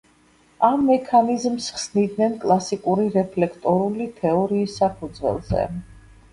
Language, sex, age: Georgian, female, 50-59